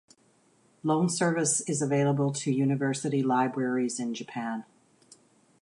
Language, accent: English, Canadian English